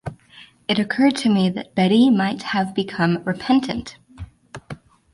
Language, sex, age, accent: English, female, 19-29, United States English